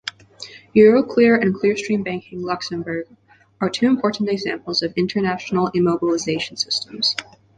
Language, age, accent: English, 19-29, United States English